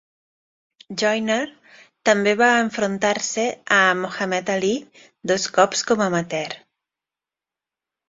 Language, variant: Catalan, Nord-Occidental